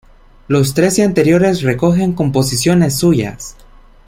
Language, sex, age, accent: Spanish, male, 19-29, América central